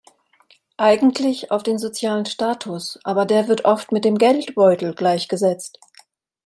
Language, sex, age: German, female, 50-59